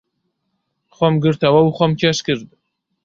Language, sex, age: Central Kurdish, male, 19-29